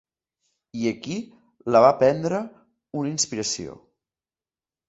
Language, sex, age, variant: Catalan, male, 30-39, Central